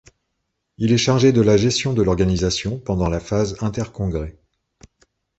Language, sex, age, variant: French, male, 50-59, Français de métropole